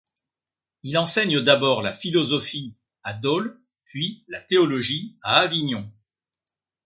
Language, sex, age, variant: French, male, 60-69, Français de métropole